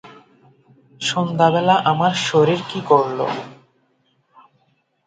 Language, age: Bengali, 19-29